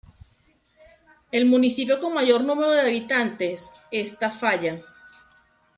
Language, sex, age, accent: Spanish, female, 40-49, Caribe: Cuba, Venezuela, Puerto Rico, República Dominicana, Panamá, Colombia caribeña, México caribeño, Costa del golfo de México